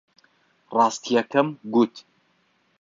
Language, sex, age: Central Kurdish, male, 30-39